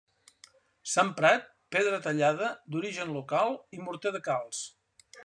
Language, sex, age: Catalan, male, 70-79